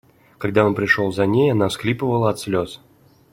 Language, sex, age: Russian, male, 30-39